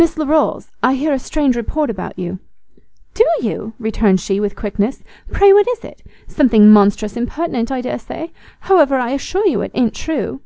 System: none